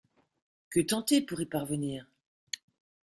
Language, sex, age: French, female, 50-59